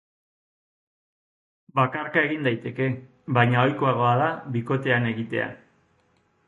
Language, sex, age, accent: Basque, male, 50-59, Erdialdekoa edo Nafarra (Gipuzkoa, Nafarroa)